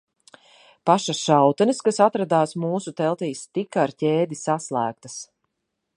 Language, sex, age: Latvian, female, 30-39